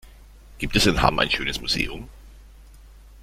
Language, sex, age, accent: German, male, 40-49, Deutschland Deutsch